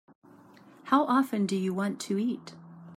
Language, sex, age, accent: English, female, 60-69, United States English